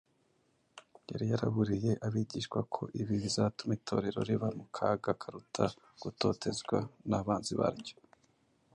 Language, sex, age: Kinyarwanda, male, 19-29